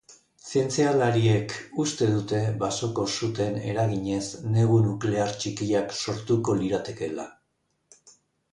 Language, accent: Basque, Erdialdekoa edo Nafarra (Gipuzkoa, Nafarroa)